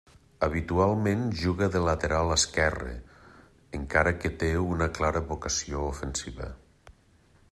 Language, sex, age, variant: Catalan, male, 50-59, Nord-Occidental